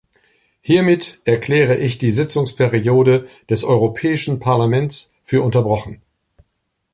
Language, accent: German, Deutschland Deutsch